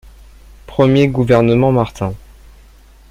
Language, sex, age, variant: French, male, under 19, Français de métropole